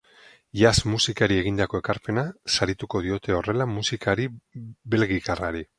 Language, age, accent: Basque, 40-49, Mendebalekoa (Araba, Bizkaia, Gipuzkoako mendebaleko herri batzuk)